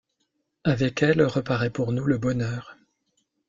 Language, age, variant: French, 40-49, Français de métropole